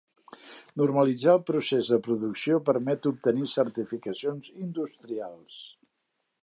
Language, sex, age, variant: Catalan, male, 60-69, Central